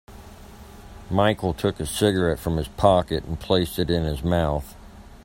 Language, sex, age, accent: English, male, 40-49, United States English